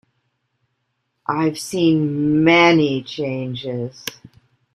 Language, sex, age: English, female, 50-59